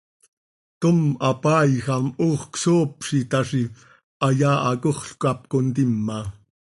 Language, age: Seri, 40-49